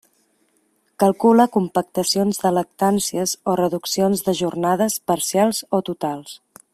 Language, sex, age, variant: Catalan, female, 40-49, Central